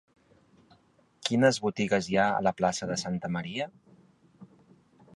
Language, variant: Catalan, Central